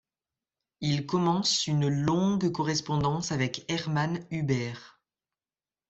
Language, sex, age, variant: French, male, under 19, Français de métropole